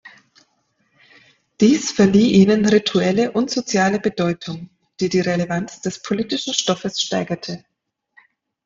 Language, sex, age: German, female, 30-39